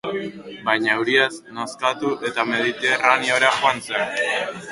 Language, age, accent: Basque, under 19, Erdialdekoa edo Nafarra (Gipuzkoa, Nafarroa)